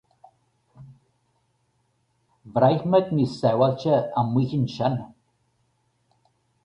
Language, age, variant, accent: Irish, 50-59, Gaeilge Uladh, Cainteoir dúchais, Gaeltacht